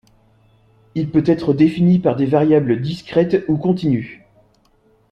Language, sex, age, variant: French, male, 30-39, Français de métropole